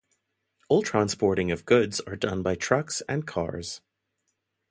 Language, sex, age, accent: English, male, 19-29, Southern African (South Africa, Zimbabwe, Namibia)